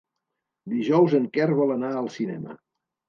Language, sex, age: Catalan, male, 80-89